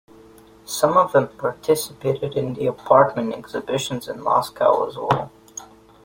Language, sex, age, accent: English, male, under 19, United States English